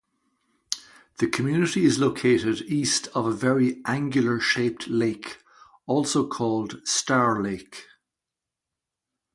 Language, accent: English, Irish English